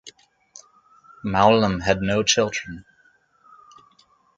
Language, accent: English, United States English